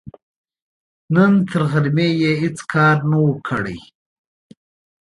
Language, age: Pashto, 19-29